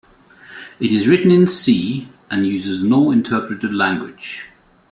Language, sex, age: English, male, 40-49